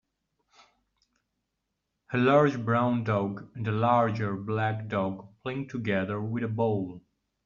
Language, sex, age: English, male, 30-39